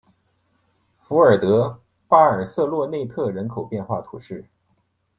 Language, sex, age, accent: Chinese, male, 40-49, 出生地：山东省